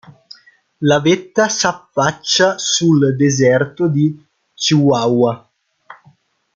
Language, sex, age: Italian, male, 19-29